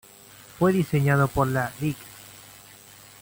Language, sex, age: Spanish, male, 19-29